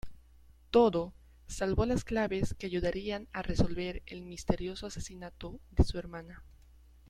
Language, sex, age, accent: Spanish, female, under 19, Andino-Pacífico: Colombia, Perú, Ecuador, oeste de Bolivia y Venezuela andina